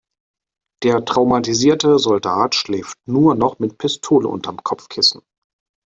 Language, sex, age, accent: German, male, 30-39, Deutschland Deutsch